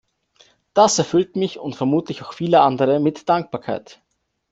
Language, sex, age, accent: German, male, 19-29, Österreichisches Deutsch